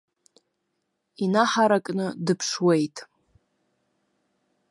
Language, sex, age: Abkhazian, female, under 19